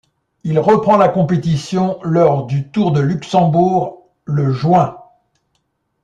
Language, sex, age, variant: French, male, 70-79, Français de métropole